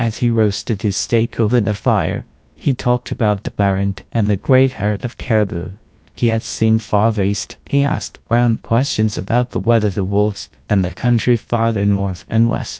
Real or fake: fake